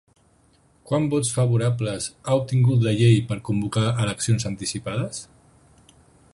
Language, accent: Catalan, central; valencià